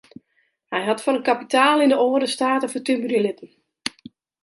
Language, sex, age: Western Frisian, female, 40-49